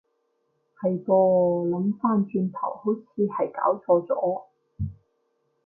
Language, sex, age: Cantonese, female, 19-29